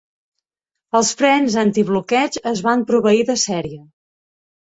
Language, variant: Catalan, Central